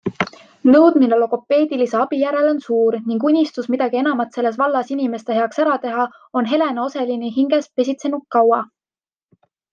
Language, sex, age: Estonian, female, 19-29